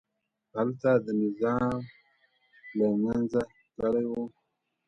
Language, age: Pashto, 19-29